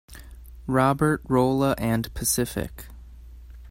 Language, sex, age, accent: English, male, 19-29, United States English